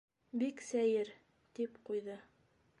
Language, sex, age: Bashkir, female, 30-39